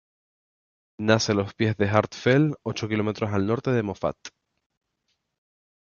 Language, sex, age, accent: Spanish, male, 19-29, España: Islas Canarias